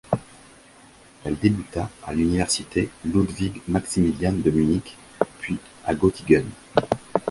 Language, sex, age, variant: French, male, 50-59, Français de métropole